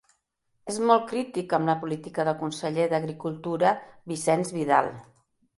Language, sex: Catalan, female